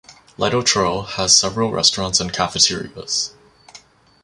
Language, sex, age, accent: English, male, 19-29, Canadian English